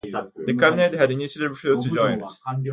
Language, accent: English, United States English